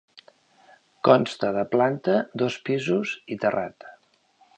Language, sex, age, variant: Catalan, male, 50-59, Central